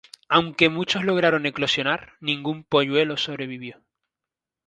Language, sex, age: Spanish, male, 19-29